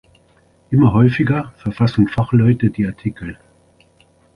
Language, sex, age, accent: German, male, 60-69, Deutschland Deutsch